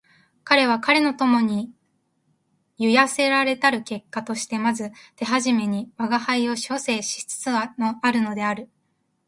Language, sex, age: Japanese, female, 19-29